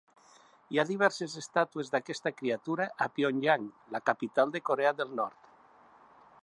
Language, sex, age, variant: Catalan, male, 60-69, Central